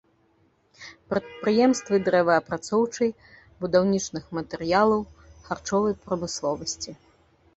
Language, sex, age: Belarusian, female, 40-49